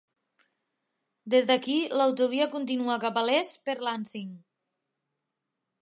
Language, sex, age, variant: Catalan, female, 19-29, Nord-Occidental